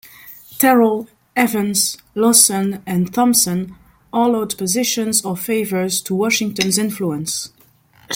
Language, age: English, 19-29